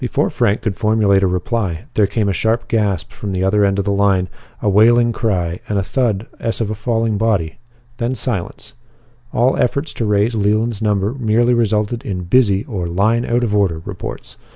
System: none